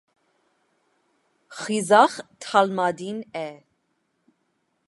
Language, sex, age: Armenian, female, 30-39